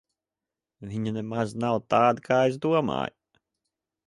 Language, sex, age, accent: Latvian, male, 30-39, bez akcenta